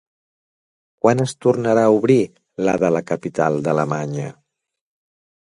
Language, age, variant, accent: Catalan, 40-49, Central, central